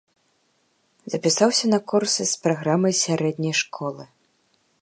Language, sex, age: Belarusian, female, 19-29